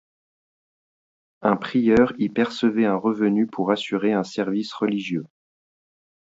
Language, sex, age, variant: French, male, 40-49, Français de métropole